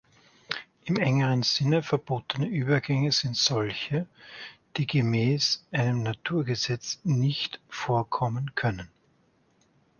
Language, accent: German, Österreichisches Deutsch